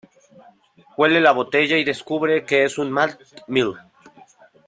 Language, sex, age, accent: Spanish, male, 30-39, México